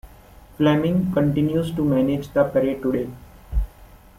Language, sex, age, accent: English, male, 19-29, India and South Asia (India, Pakistan, Sri Lanka)